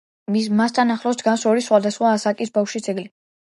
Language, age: Georgian, under 19